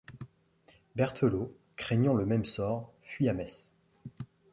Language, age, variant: French, 40-49, Français de métropole